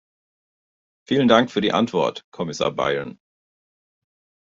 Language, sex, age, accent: German, male, 40-49, Deutschland Deutsch